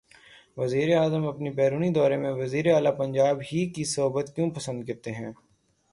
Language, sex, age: Urdu, male, 19-29